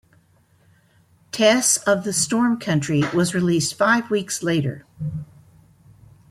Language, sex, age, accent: English, female, 60-69, United States English